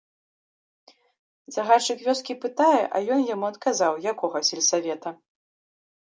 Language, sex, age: Belarusian, female, 19-29